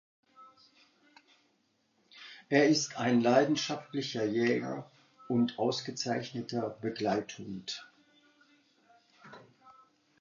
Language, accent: German, Deutschland Deutsch